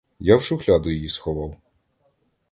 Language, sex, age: Ukrainian, male, 30-39